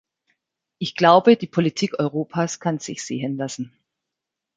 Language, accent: German, Deutschland Deutsch